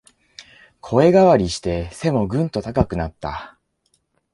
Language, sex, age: Japanese, male, 30-39